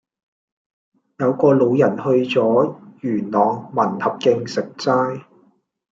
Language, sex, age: Cantonese, male, 40-49